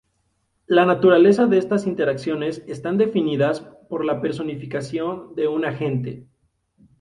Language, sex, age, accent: Spanish, male, 19-29, México